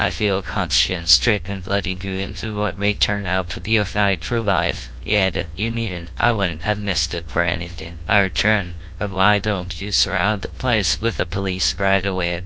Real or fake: fake